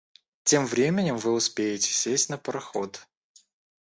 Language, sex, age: Russian, male, 19-29